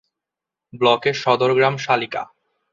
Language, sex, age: Bengali, male, 19-29